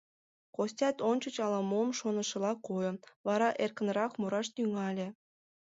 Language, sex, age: Mari, female, 19-29